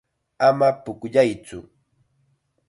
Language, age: Chiquián Ancash Quechua, 19-29